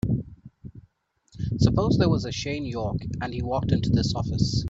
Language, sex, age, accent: English, male, 30-39, India and South Asia (India, Pakistan, Sri Lanka)